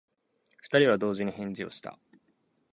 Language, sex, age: Japanese, male, 19-29